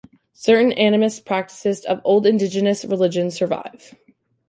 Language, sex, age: English, female, 19-29